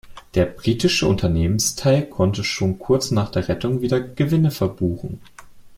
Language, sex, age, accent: German, male, 19-29, Deutschland Deutsch